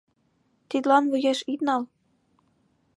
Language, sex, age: Mari, female, 19-29